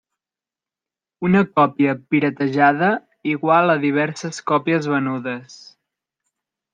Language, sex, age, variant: Catalan, male, 19-29, Central